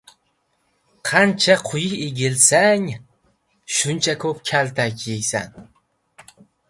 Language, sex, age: Uzbek, male, 19-29